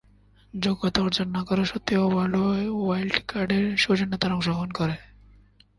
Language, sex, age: Bengali, male, 19-29